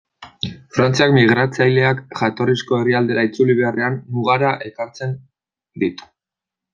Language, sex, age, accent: Basque, male, 19-29, Mendebalekoa (Araba, Bizkaia, Gipuzkoako mendebaleko herri batzuk)